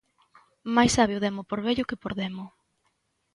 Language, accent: Galician, Normativo (estándar)